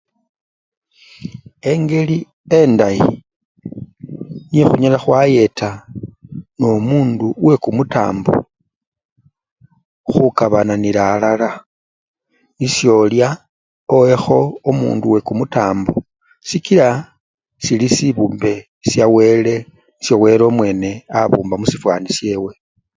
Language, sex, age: Luyia, male, 40-49